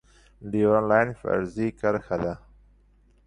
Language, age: Pashto, 40-49